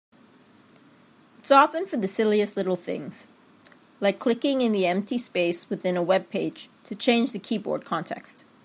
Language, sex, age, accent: English, female, 30-39, United States English